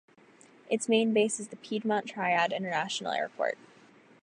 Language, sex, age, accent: English, female, under 19, United States English